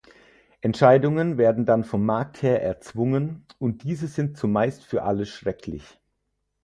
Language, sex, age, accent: German, male, 30-39, Deutschland Deutsch